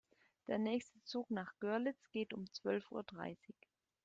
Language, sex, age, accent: German, female, 30-39, Deutschland Deutsch